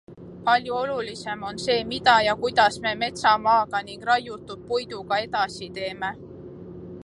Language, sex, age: Estonian, female, 19-29